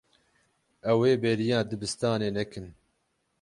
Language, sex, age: Kurdish, male, 30-39